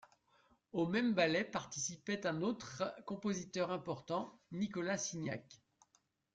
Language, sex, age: French, male, 40-49